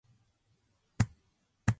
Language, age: Japanese, 19-29